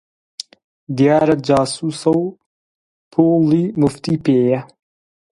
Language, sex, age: Central Kurdish, male, 19-29